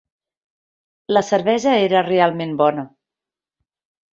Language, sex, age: Catalan, female, 40-49